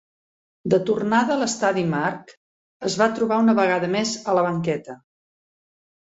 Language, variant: Catalan, Central